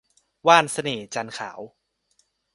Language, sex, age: Thai, male, 19-29